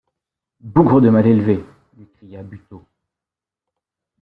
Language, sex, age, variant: French, male, 40-49, Français de métropole